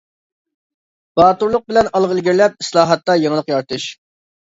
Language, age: Uyghur, 19-29